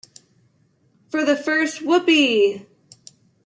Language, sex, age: English, female, 30-39